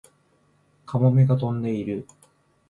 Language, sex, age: Japanese, male, 19-29